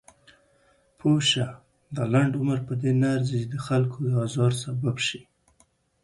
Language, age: Pashto, 19-29